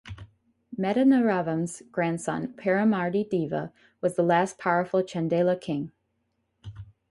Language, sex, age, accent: English, female, 19-29, United States English